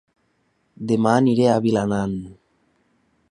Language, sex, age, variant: Catalan, male, 19-29, Nord-Occidental